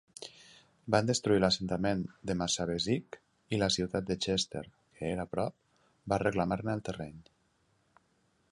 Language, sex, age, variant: Catalan, male, 30-39, Nord-Occidental